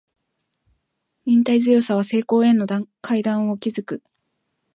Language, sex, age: Japanese, female, 19-29